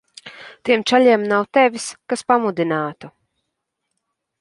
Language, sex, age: Latvian, female, 19-29